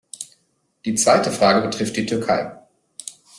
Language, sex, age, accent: German, male, 30-39, Deutschland Deutsch